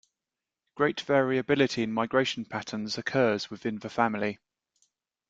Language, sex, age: English, male, 40-49